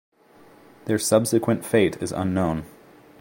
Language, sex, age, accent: English, male, 30-39, United States English